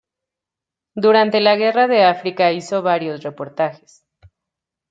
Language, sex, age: Spanish, female, 30-39